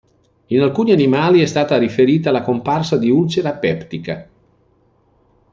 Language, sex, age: Italian, male, 60-69